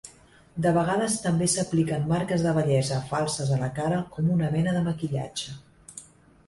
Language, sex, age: Catalan, female, 40-49